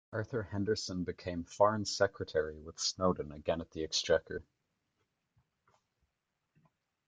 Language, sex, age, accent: English, male, 19-29, Irish English